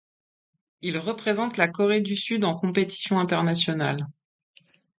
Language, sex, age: French, female, 40-49